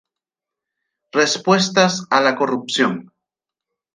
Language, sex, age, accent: Spanish, male, 40-49, Rioplatense: Argentina, Uruguay, este de Bolivia, Paraguay